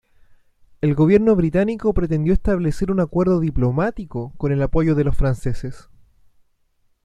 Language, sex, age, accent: Spanish, male, 19-29, Chileno: Chile, Cuyo